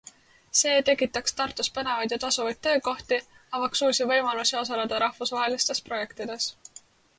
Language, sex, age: Estonian, female, 19-29